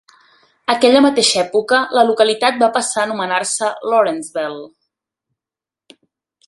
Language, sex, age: Catalan, female, 19-29